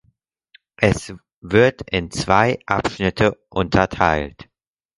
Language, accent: German, Deutschland Deutsch